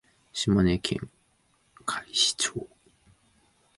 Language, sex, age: Japanese, male, 19-29